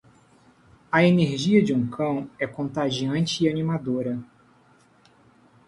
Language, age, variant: Portuguese, 30-39, Portuguese (Brasil)